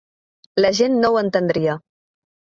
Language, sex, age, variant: Catalan, female, 30-39, Balear